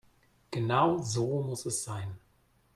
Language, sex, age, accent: German, male, 40-49, Deutschland Deutsch